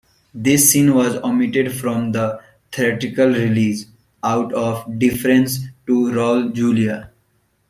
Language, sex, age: English, male, 19-29